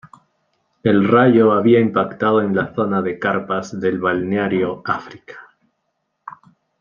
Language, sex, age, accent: Spanish, male, 19-29, Andino-Pacífico: Colombia, Perú, Ecuador, oeste de Bolivia y Venezuela andina